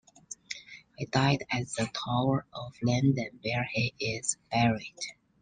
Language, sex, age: English, female, 30-39